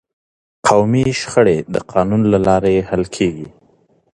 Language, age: Pashto, 30-39